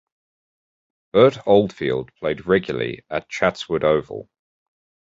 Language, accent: English, England English